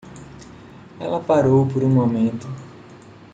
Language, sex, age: Portuguese, male, 30-39